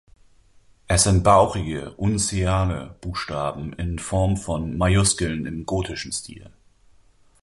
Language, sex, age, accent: German, male, 40-49, Deutschland Deutsch